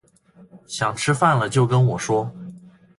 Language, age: Chinese, 19-29